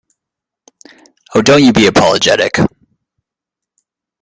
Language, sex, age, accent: English, male, 30-39, United States English